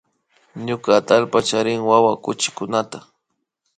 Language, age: Imbabura Highland Quichua, 30-39